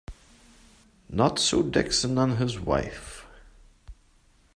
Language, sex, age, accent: English, male, 30-39, Irish English